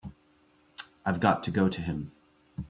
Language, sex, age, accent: English, male, 40-49, United States English